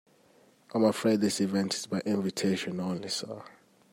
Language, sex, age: English, male, 19-29